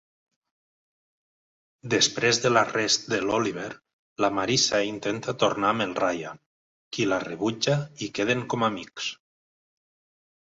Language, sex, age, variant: Catalan, male, 40-49, Nord-Occidental